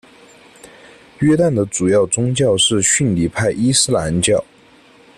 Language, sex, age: Chinese, male, 19-29